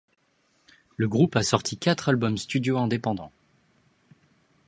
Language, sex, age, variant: French, male, 19-29, Français de métropole